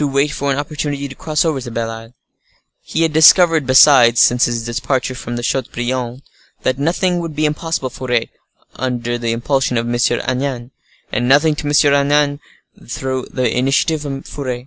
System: none